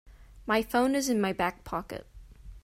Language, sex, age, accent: English, female, 19-29, United States English